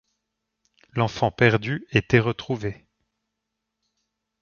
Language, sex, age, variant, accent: French, male, 30-39, Français d'Europe, Français de Suisse